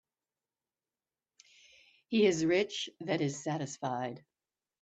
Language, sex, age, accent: English, female, 50-59, United States English